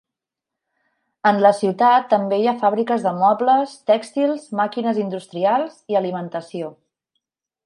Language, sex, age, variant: Catalan, female, 30-39, Central